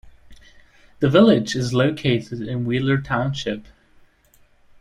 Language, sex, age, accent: English, male, 19-29, England English